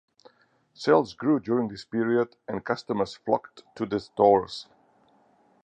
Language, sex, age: English, male, 40-49